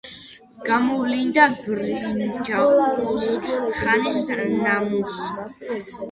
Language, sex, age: Georgian, female, under 19